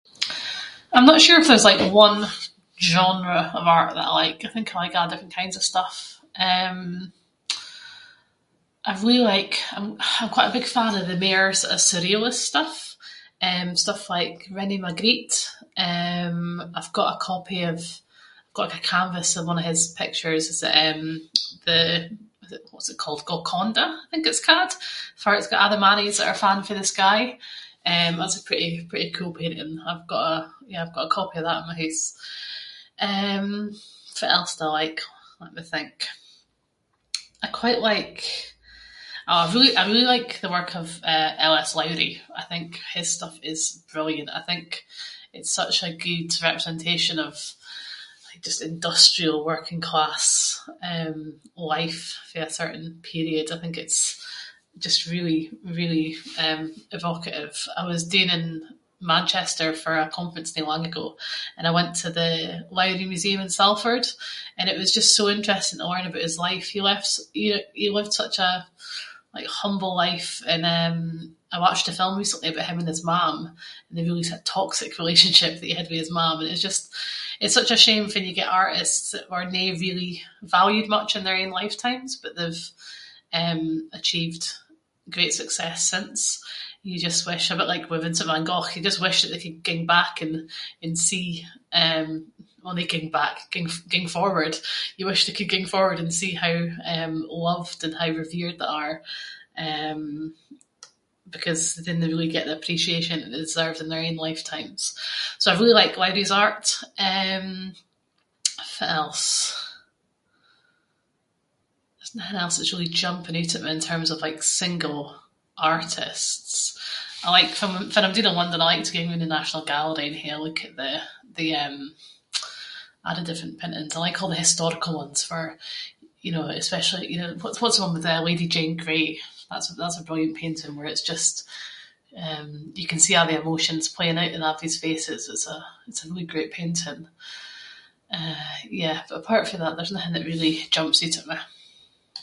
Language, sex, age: Scots, female, 30-39